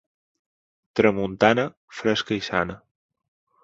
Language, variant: Catalan, Balear